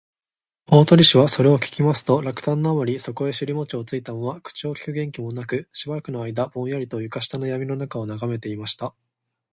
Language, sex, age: Japanese, male, 19-29